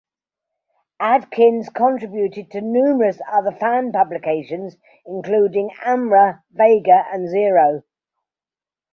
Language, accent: English, England English